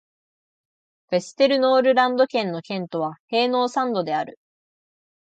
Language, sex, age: Japanese, female, 19-29